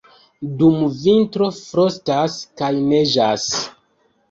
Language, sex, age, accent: Esperanto, male, 30-39, Internacia